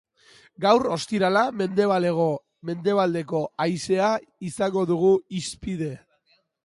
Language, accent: Basque, Mendebalekoa (Araba, Bizkaia, Gipuzkoako mendebaleko herri batzuk)